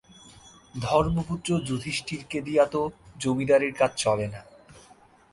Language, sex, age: Bengali, male, 19-29